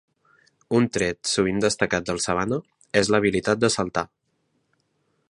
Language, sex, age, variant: Catalan, male, 19-29, Central